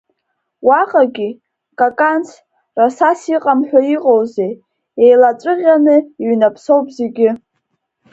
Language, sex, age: Abkhazian, female, under 19